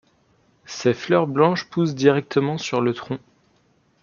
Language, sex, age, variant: French, male, 19-29, Français de métropole